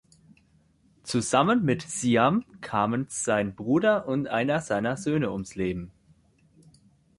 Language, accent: German, Deutschland Deutsch